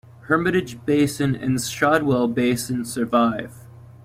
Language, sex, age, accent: English, female, 19-29, United States English